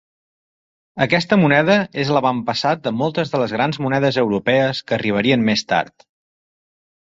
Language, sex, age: Catalan, male, 40-49